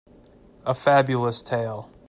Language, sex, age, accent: English, male, 30-39, United States English